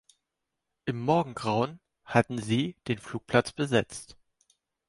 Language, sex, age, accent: German, male, 19-29, Deutschland Deutsch